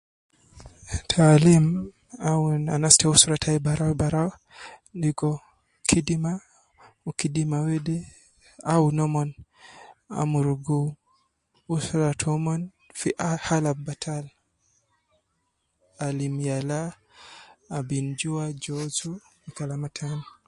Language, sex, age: Nubi, male, 19-29